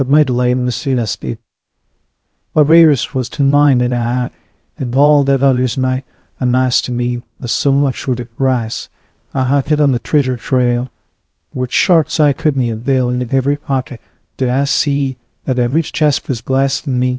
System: TTS, VITS